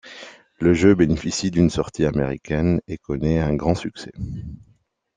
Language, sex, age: French, male, 30-39